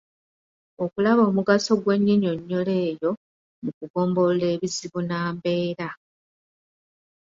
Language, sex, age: Ganda, female, 30-39